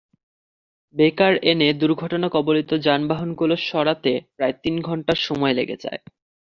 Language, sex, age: Bengali, male, under 19